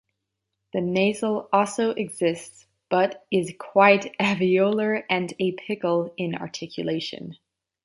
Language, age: English, under 19